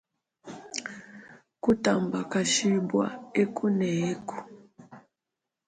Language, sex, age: Luba-Lulua, female, 30-39